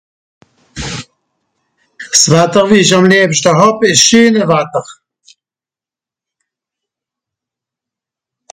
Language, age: Swiss German, 60-69